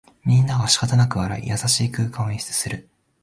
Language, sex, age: Japanese, male, 19-29